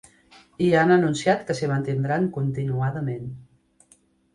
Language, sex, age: Catalan, female, 30-39